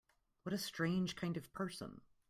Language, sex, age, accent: English, female, 40-49, United States English